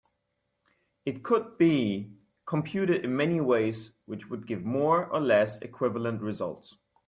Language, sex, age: English, male, 19-29